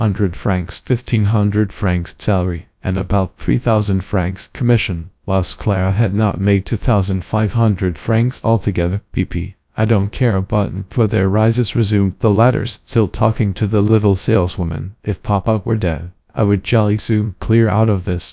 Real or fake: fake